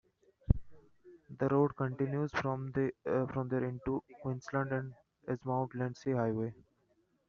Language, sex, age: English, male, 19-29